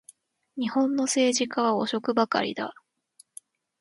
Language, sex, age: Japanese, female, 19-29